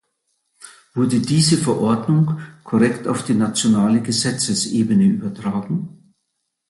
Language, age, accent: German, 70-79, Deutschland Deutsch